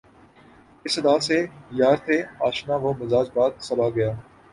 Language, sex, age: Urdu, male, 19-29